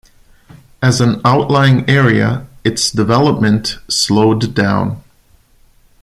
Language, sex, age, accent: English, male, 30-39, United States English